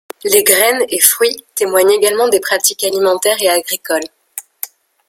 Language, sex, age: French, female, 19-29